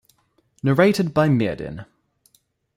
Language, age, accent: English, 19-29, Australian English